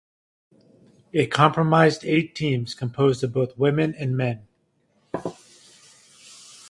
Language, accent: English, United States English